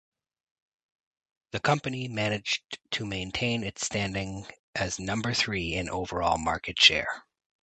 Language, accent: English, United States English